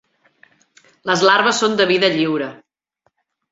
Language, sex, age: Catalan, female, 30-39